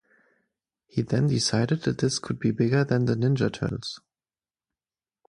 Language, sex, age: English, male, 19-29